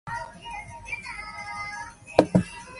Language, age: English, under 19